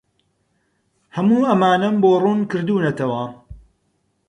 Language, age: Central Kurdish, 30-39